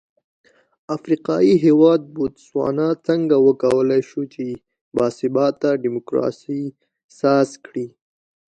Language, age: Pashto, 19-29